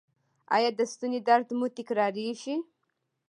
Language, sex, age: Pashto, female, 19-29